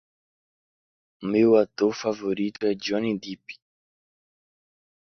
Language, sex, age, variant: Portuguese, male, under 19, Portuguese (Brasil)